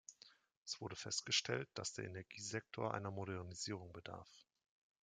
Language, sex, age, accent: German, male, 30-39, Deutschland Deutsch